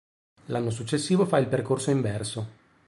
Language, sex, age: Italian, male, 40-49